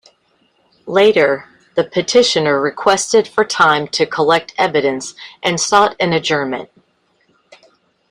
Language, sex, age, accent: English, female, 40-49, United States English